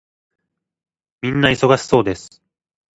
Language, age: Japanese, 19-29